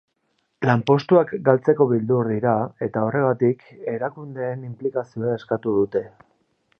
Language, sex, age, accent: Basque, male, 40-49, Mendebalekoa (Araba, Bizkaia, Gipuzkoako mendebaleko herri batzuk)